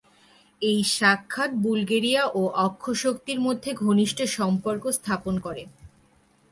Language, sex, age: Bengali, female, 19-29